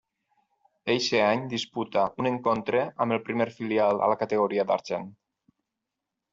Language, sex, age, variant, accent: Catalan, male, 40-49, Valencià septentrional, valencià